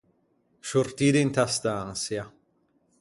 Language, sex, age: Ligurian, male, 30-39